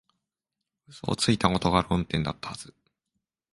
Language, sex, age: Japanese, male, 19-29